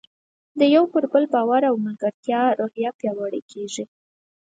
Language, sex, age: Pashto, female, under 19